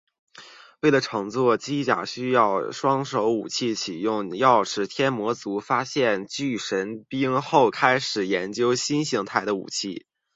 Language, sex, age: Chinese, male, 19-29